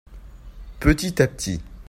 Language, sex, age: French, male, under 19